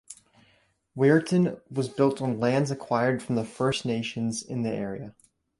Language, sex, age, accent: English, male, under 19, United States English